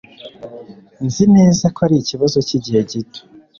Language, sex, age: Kinyarwanda, male, 19-29